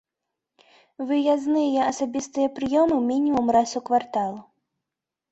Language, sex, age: Belarusian, female, 19-29